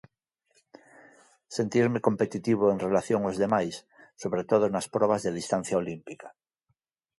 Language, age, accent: Galician, 50-59, Normativo (estándar)